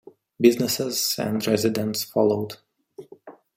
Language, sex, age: English, male, 30-39